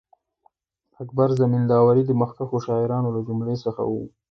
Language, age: Pashto, 19-29